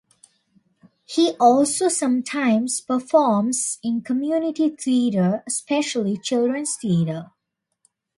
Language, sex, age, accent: English, female, under 19, United States English